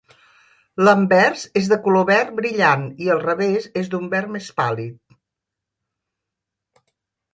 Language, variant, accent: Catalan, Central, central